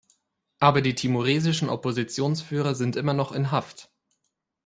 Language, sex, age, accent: German, male, 19-29, Deutschland Deutsch